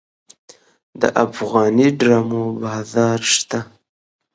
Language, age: Pashto, 19-29